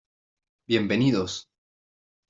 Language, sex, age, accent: Spanish, male, 19-29, Chileno: Chile, Cuyo